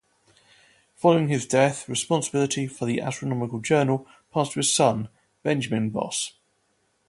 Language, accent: English, England English